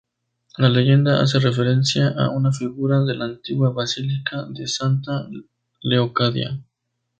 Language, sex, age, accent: Spanish, male, 19-29, México